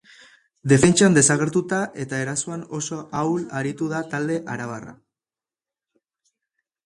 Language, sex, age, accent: Basque, male, 19-29, Mendebalekoa (Araba, Bizkaia, Gipuzkoako mendebaleko herri batzuk)